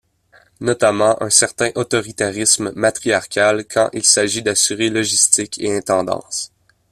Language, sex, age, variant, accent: French, male, 19-29, Français d'Amérique du Nord, Français du Canada